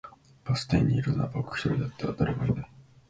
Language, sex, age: Japanese, male, 19-29